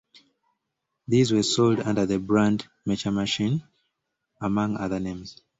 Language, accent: English, United States English